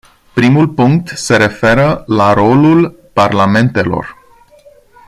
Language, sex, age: Romanian, male, 30-39